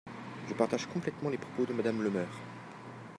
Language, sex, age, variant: French, male, 40-49, Français de métropole